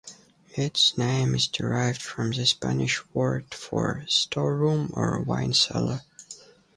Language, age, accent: English, under 19, United States English